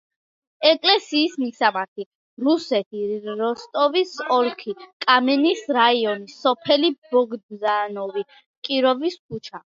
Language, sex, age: Georgian, female, under 19